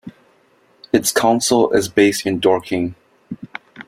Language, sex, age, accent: English, male, 19-29, Singaporean English